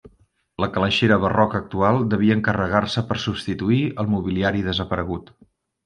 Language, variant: Catalan, Central